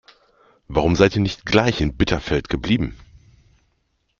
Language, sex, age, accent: German, male, 30-39, Deutschland Deutsch